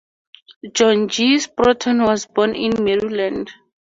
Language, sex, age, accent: English, female, 19-29, Southern African (South Africa, Zimbabwe, Namibia)